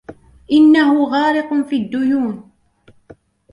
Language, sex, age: Arabic, female, 19-29